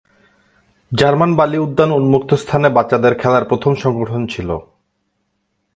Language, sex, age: Bengali, male, 19-29